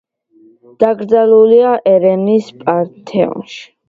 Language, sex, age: Georgian, female, under 19